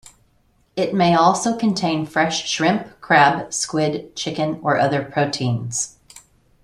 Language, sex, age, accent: English, female, 40-49, United States English